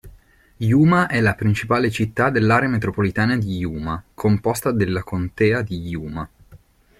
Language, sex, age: Italian, male, 30-39